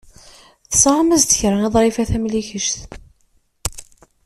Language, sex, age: Kabyle, female, 30-39